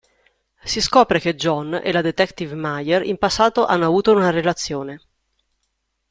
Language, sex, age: Italian, female, 30-39